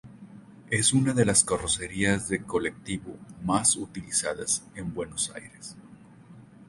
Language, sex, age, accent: Spanish, male, 30-39, México